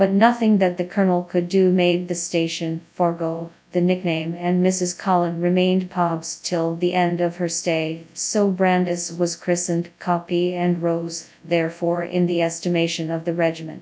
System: TTS, FastPitch